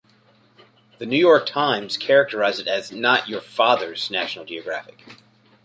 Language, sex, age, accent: English, male, 40-49, Canadian English